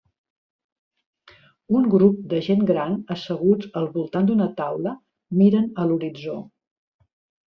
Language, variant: Catalan, Central